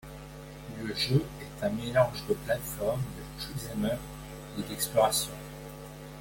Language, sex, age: French, male, 40-49